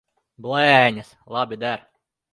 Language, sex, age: Latvian, male, 30-39